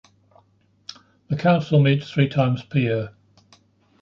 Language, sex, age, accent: English, male, 60-69, England English